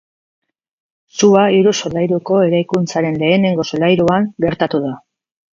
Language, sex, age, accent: Basque, female, 50-59, Erdialdekoa edo Nafarra (Gipuzkoa, Nafarroa)